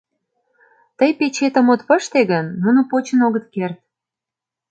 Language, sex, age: Mari, female, 30-39